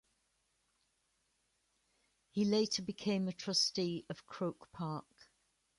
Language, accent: English, England English